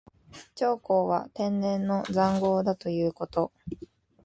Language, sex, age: Japanese, female, 19-29